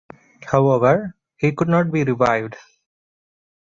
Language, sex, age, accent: English, male, 19-29, India and South Asia (India, Pakistan, Sri Lanka)